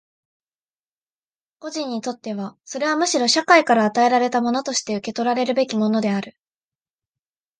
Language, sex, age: Japanese, female, 19-29